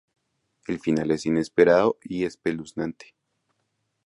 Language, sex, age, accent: Spanish, male, 19-29, Andino-Pacífico: Colombia, Perú, Ecuador, oeste de Bolivia y Venezuela andina